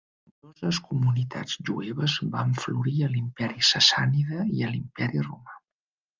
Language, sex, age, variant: Catalan, male, 40-49, Central